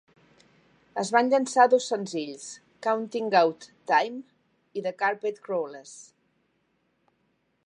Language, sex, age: Catalan, female, 50-59